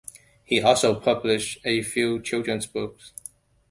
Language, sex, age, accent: English, male, 19-29, Hong Kong English